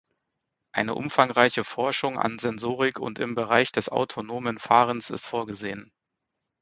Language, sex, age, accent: German, male, 30-39, Deutschland Deutsch